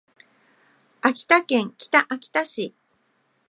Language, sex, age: Japanese, female, 50-59